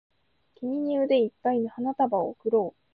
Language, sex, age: Japanese, female, 19-29